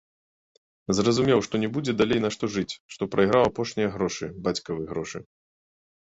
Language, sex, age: Belarusian, male, 30-39